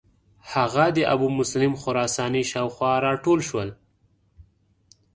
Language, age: Pashto, 19-29